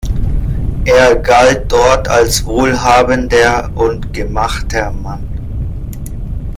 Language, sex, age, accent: German, male, 30-39, Deutschland Deutsch